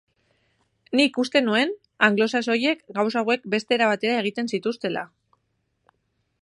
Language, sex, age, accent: Basque, female, 30-39, Erdialdekoa edo Nafarra (Gipuzkoa, Nafarroa)